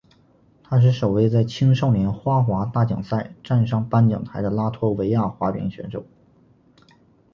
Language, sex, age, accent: Chinese, male, 19-29, 出生地：吉林省